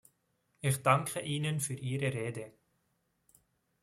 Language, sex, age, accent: German, male, 19-29, Schweizerdeutsch